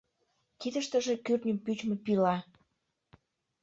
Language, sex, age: Mari, female, under 19